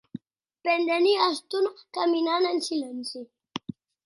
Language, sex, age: Occitan, female, 30-39